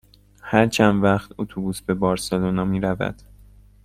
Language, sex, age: Persian, male, 19-29